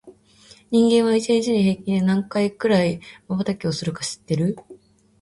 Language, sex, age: Japanese, female, 19-29